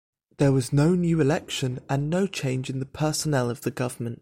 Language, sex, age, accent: English, male, 19-29, England English